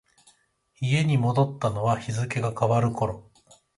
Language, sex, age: Japanese, male, 30-39